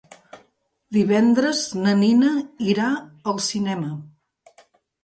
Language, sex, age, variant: Catalan, female, 60-69, Central